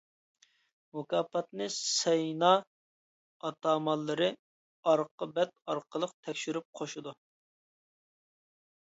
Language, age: Uyghur, 19-29